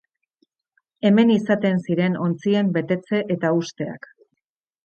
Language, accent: Basque, Erdialdekoa edo Nafarra (Gipuzkoa, Nafarroa)